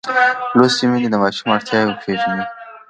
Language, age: Pashto, under 19